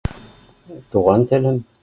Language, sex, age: Bashkir, male, 50-59